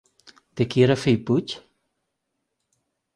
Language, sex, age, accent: Catalan, female, 40-49, valencià